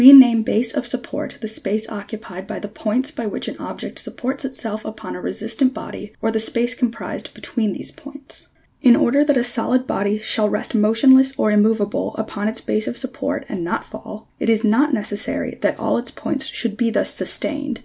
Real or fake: real